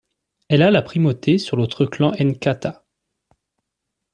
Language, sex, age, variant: French, male, 19-29, Français de métropole